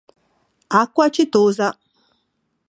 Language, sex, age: Italian, female, 60-69